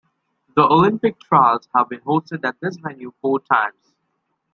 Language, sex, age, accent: English, male, 19-29, United States English